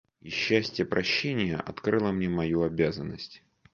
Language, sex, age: Russian, male, 30-39